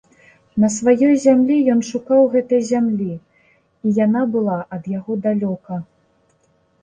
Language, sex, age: Belarusian, female, 19-29